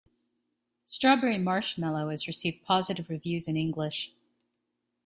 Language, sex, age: English, female, 50-59